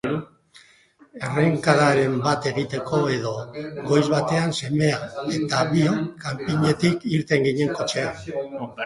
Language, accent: Basque, Erdialdekoa edo Nafarra (Gipuzkoa, Nafarroa)